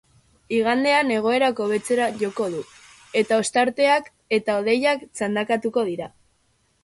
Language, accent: Basque, Erdialdekoa edo Nafarra (Gipuzkoa, Nafarroa)